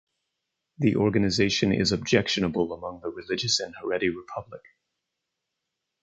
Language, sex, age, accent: English, male, 40-49, United States English